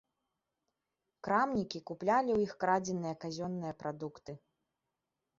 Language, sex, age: Belarusian, female, 19-29